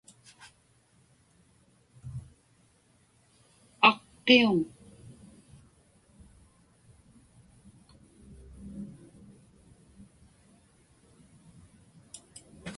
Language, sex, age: Inupiaq, female, 80-89